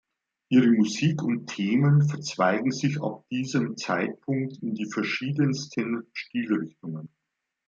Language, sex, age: German, male, 60-69